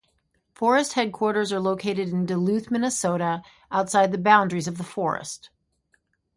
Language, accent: English, United States English